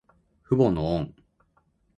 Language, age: Japanese, 40-49